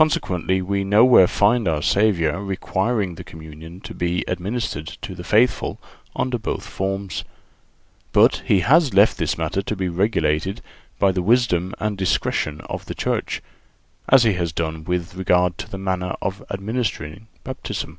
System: none